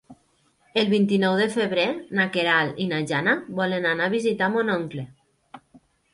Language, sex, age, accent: Catalan, female, 30-39, valencià